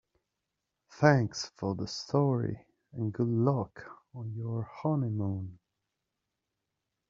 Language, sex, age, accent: English, male, 30-39, England English